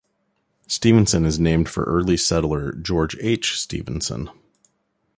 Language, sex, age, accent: English, male, 40-49, United States English